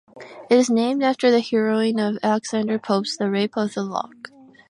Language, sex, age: English, female, 19-29